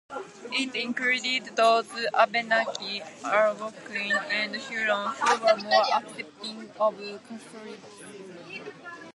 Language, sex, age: English, female, 19-29